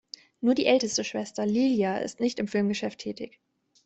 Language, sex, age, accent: German, female, 19-29, Deutschland Deutsch